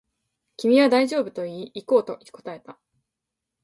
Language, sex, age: Japanese, female, 19-29